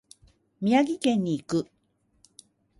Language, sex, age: Japanese, female, 50-59